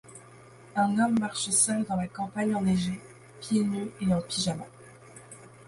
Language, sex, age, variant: French, female, 19-29, Français de métropole